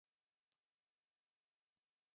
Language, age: English, 19-29